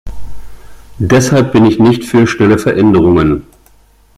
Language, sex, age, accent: German, male, 50-59, Deutschland Deutsch